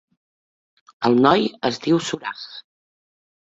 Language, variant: Catalan, Central